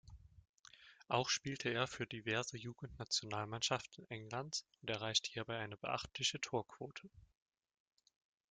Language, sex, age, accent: German, male, 19-29, Deutschland Deutsch